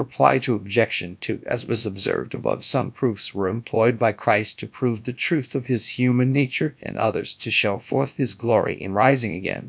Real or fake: fake